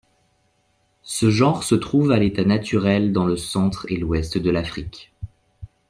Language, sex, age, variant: French, male, 19-29, Français de métropole